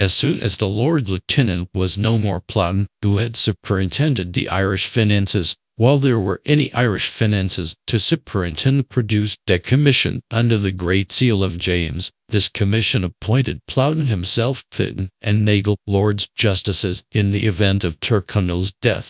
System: TTS, GradTTS